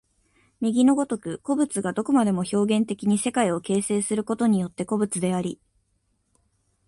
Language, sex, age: Japanese, female, 19-29